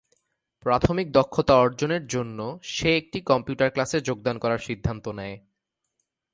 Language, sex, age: Bengali, male, 19-29